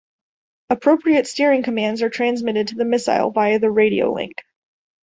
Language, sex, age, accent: English, female, 19-29, United States English